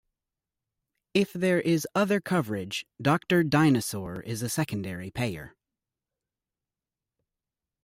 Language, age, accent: English, 30-39, United States English